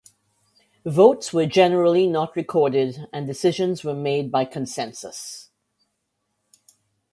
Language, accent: English, West Indies and Bermuda (Bahamas, Bermuda, Jamaica, Trinidad)